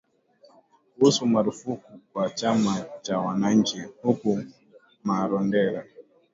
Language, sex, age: Swahili, male, 19-29